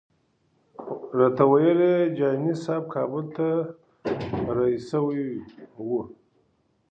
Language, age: Pashto, 40-49